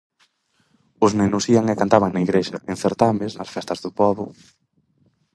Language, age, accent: Galician, under 19, Central (gheada); Oriental (común en zona oriental)